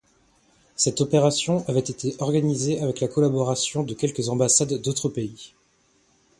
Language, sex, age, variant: French, male, 19-29, Français de métropole